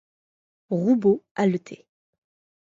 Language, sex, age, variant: French, female, 30-39, Français de métropole